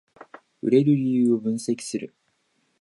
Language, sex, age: Japanese, male, 19-29